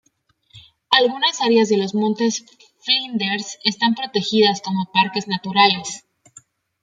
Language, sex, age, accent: Spanish, female, 19-29, México